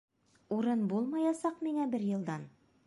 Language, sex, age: Bashkir, female, 30-39